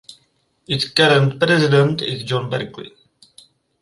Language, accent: English, United States English; England English